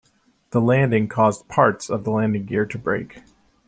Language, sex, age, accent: English, male, 30-39, United States English